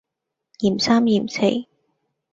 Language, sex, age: Cantonese, female, 19-29